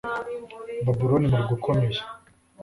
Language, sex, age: Kinyarwanda, male, 19-29